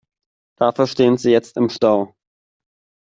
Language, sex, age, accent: German, male, 19-29, Deutschland Deutsch